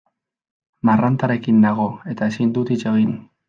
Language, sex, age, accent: Basque, male, 19-29, Mendebalekoa (Araba, Bizkaia, Gipuzkoako mendebaleko herri batzuk)